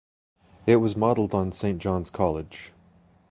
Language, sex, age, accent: English, male, 30-39, Canadian English